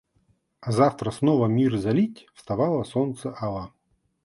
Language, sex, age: Russian, male, 40-49